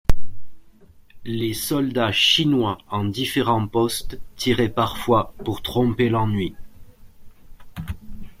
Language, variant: French, Français de métropole